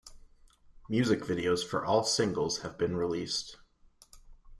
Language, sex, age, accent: English, male, 19-29, United States English